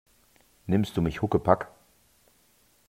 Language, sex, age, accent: German, male, 40-49, Deutschland Deutsch